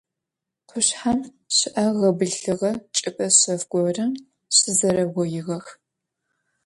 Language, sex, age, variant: Adyghe, female, 19-29, Адыгабзэ (Кирил, пстэумэ зэдыряе)